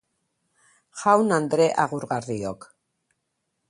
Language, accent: Basque, Mendebalekoa (Araba, Bizkaia, Gipuzkoako mendebaleko herri batzuk)